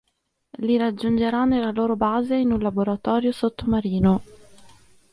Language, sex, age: Italian, female, 30-39